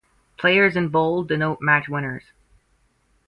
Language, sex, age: English, female, 19-29